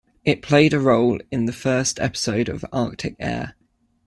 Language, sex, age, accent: English, male, 19-29, England English